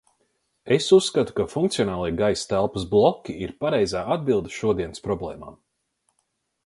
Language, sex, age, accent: Latvian, male, 30-39, bez akcenta